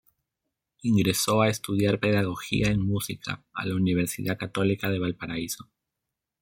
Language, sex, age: Spanish, male, 30-39